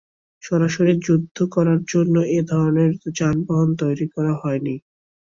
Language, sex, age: Bengali, male, under 19